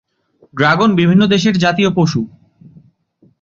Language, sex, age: Bengali, male, 19-29